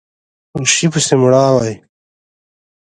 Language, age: Pashto, 19-29